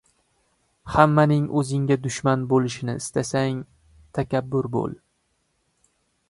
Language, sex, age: Uzbek, male, 19-29